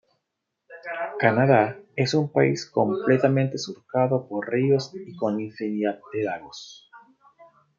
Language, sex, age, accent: Spanish, male, 40-49, Caribe: Cuba, Venezuela, Puerto Rico, República Dominicana, Panamá, Colombia caribeña, México caribeño, Costa del golfo de México